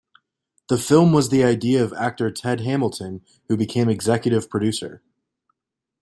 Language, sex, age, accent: English, male, 19-29, United States English